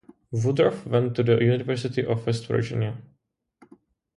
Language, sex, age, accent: English, male, 30-39, Czech